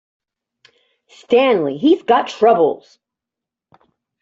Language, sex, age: English, female, 40-49